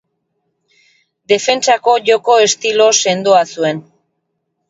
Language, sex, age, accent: Basque, female, 40-49, Erdialdekoa edo Nafarra (Gipuzkoa, Nafarroa)